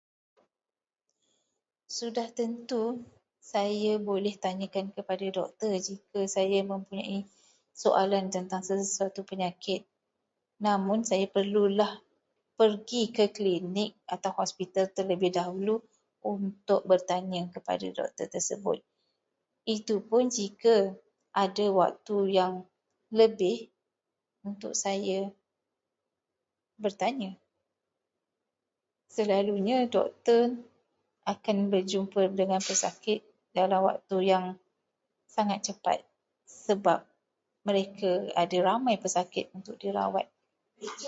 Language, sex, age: Malay, female, 30-39